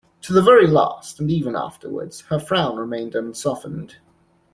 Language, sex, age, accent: English, male, 19-29, England English